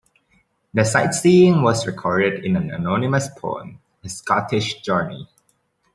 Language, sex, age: English, male, 19-29